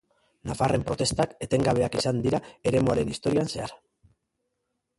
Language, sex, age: Basque, male, 40-49